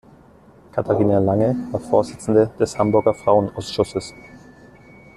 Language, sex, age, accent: German, male, 19-29, Deutschland Deutsch